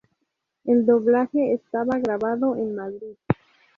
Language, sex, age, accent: Spanish, female, 19-29, México